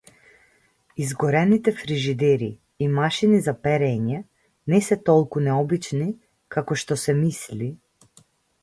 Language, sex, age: Macedonian, female, 30-39